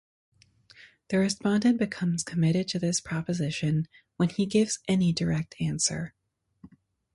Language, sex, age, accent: English, female, 19-29, United States English